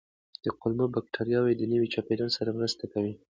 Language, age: Pashto, 19-29